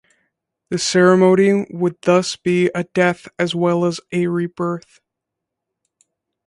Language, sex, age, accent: English, male, 19-29, Canadian English